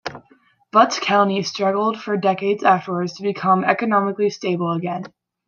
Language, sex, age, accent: English, female, 19-29, United States English